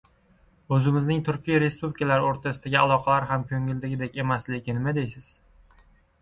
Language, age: Uzbek, 19-29